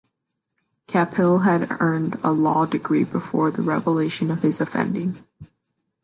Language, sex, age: English, female, under 19